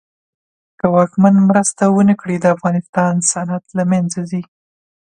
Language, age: Pashto, 19-29